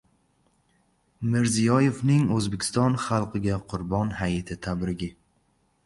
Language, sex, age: Uzbek, male, 19-29